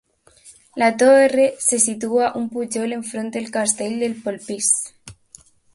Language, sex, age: Catalan, female, under 19